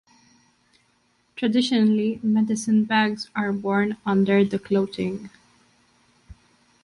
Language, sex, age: English, female, 19-29